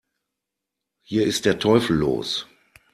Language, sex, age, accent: German, male, 40-49, Deutschland Deutsch